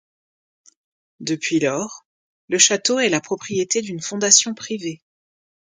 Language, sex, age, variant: French, female, 40-49, Français de métropole